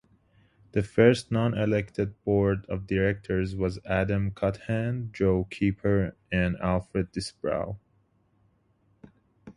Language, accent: English, United States English